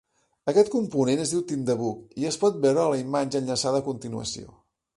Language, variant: Catalan, Central